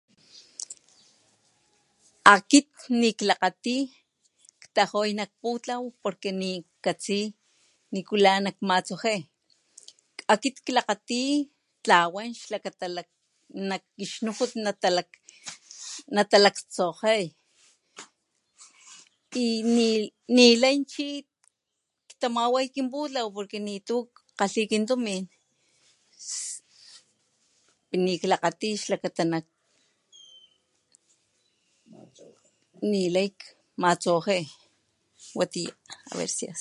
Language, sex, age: Papantla Totonac, male, 60-69